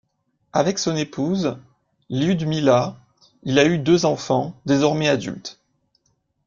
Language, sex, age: French, male, 19-29